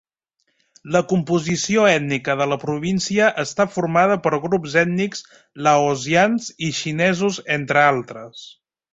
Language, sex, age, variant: Catalan, male, 30-39, Central